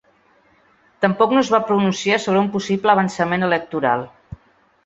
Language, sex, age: Catalan, female, 60-69